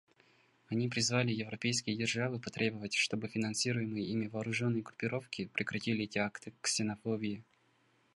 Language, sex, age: Russian, male, under 19